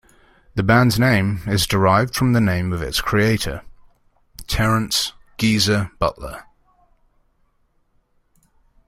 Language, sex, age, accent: English, male, 19-29, England English